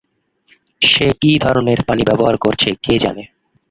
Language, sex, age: Bengali, male, 19-29